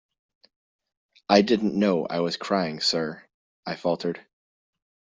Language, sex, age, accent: English, male, 30-39, United States English